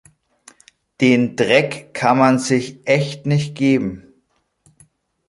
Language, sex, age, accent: German, male, 30-39, Deutschland Deutsch